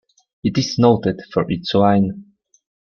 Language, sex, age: English, male, 19-29